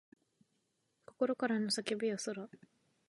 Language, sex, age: Japanese, female, under 19